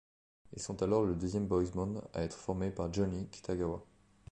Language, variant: French, Français de métropole